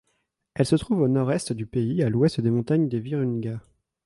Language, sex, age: French, male, under 19